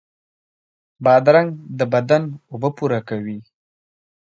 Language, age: Pashto, 19-29